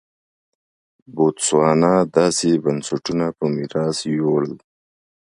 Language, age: Pashto, 30-39